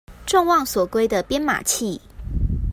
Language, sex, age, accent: Chinese, female, 19-29, 出生地：臺北市